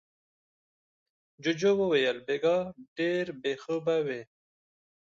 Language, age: Pashto, 30-39